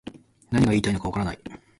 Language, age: Japanese, 30-39